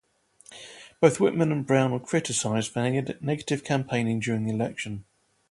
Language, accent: English, England English